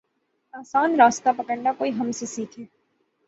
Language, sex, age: Urdu, female, 19-29